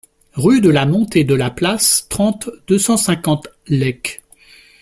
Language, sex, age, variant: French, male, 40-49, Français de métropole